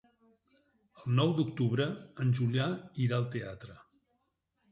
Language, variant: Catalan, Nord-Occidental